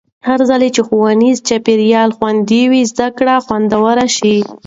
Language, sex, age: Pashto, female, 19-29